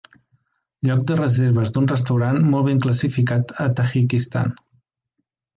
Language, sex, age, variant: Catalan, male, 19-29, Central